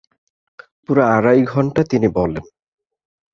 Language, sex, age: Bengali, male, 19-29